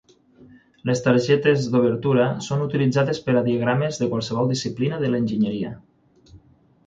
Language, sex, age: Catalan, male, 30-39